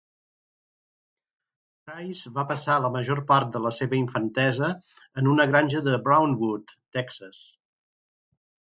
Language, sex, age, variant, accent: Catalan, male, 60-69, Central, central